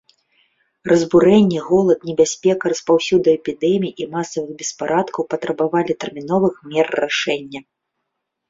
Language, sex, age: Belarusian, female, 30-39